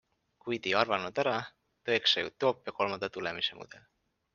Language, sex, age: Estonian, male, 19-29